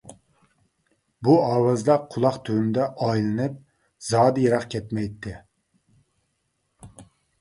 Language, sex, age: Uyghur, male, 40-49